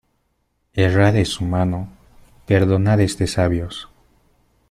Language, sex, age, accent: Spanish, male, 19-29, Andino-Pacífico: Colombia, Perú, Ecuador, oeste de Bolivia y Venezuela andina